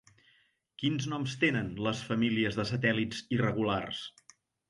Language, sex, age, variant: Catalan, male, 50-59, Central